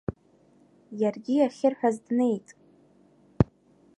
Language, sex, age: Abkhazian, female, 19-29